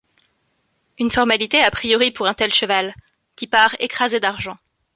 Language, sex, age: French, female, 19-29